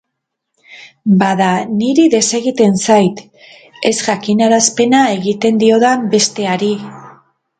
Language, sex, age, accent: Basque, female, 50-59, Mendebalekoa (Araba, Bizkaia, Gipuzkoako mendebaleko herri batzuk)